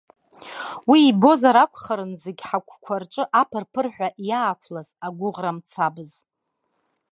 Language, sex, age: Abkhazian, female, 40-49